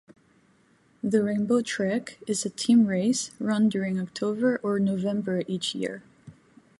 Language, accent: English, United States English